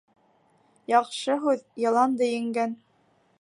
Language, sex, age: Bashkir, female, 19-29